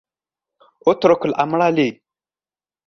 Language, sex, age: Arabic, male, 19-29